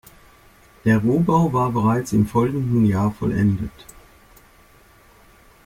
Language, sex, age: German, female, 60-69